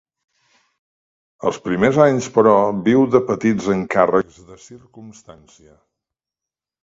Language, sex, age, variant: Catalan, male, 60-69, Central